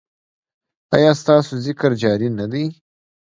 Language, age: Pashto, under 19